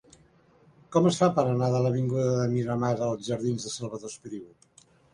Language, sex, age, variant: Catalan, male, 60-69, Central